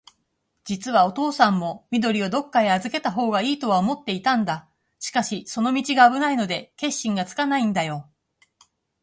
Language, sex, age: Japanese, female, 50-59